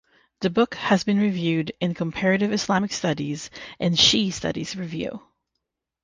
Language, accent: English, United States English; Canadian English